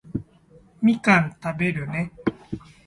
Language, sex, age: Japanese, male, 30-39